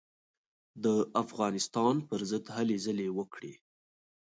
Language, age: Pashto, 19-29